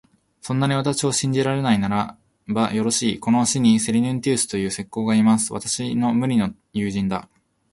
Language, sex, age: Japanese, male, 19-29